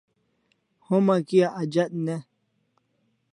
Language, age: Kalasha, 19-29